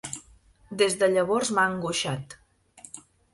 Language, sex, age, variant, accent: Catalan, female, 30-39, Central, nord-oriental; Empordanès